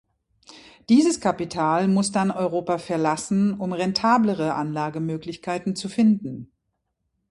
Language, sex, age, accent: German, female, 50-59, Deutschland Deutsch